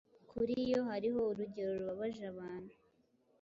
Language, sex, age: Kinyarwanda, female, 19-29